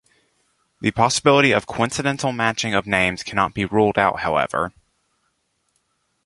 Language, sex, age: English, male, under 19